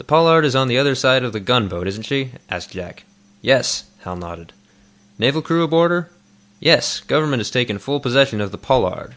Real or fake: real